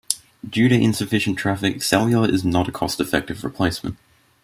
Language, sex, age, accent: English, male, under 19, Australian English